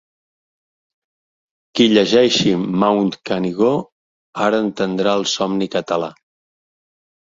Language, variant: Catalan, Central